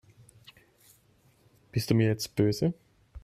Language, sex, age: German, male, 30-39